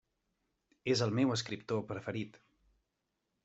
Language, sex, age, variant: Catalan, male, 30-39, Central